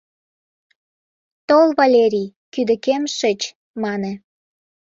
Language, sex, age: Mari, female, 19-29